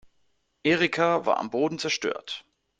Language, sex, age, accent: German, male, 19-29, Deutschland Deutsch